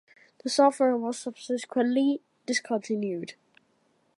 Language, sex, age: English, male, under 19